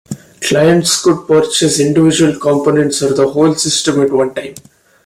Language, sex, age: English, male, 19-29